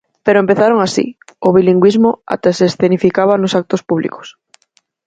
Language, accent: Galician, Central (gheada)